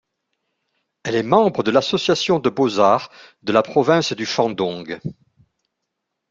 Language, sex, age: French, male, 50-59